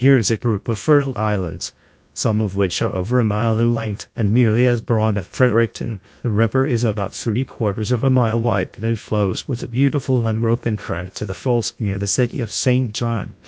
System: TTS, GlowTTS